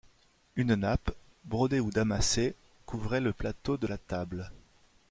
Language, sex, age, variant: French, male, 30-39, Français de métropole